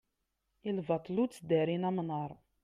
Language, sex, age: Kabyle, female, 19-29